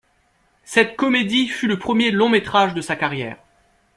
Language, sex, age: French, male, 30-39